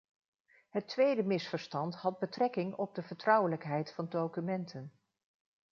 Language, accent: Dutch, Nederlands Nederlands